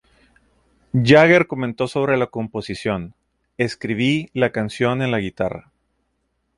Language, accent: Spanish, México